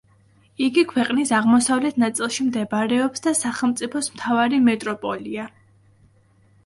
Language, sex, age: Georgian, female, 19-29